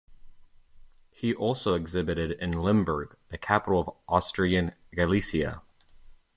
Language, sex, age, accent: English, male, 19-29, United States English